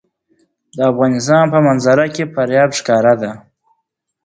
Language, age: Pashto, 19-29